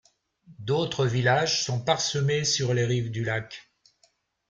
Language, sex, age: French, male, 70-79